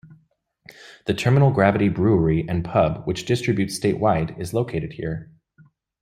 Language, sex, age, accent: English, male, 19-29, United States English